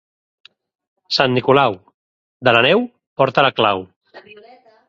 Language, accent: Catalan, Barcelona